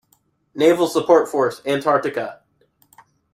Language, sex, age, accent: English, male, under 19, United States English